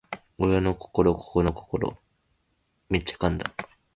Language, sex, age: Japanese, male, 19-29